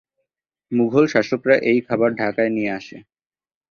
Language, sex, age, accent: Bengali, male, 19-29, Bangladeshi